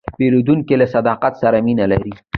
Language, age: Pashto, under 19